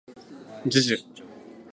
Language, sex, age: Japanese, male, 19-29